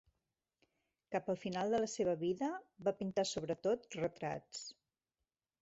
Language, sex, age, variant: Catalan, female, 40-49, Central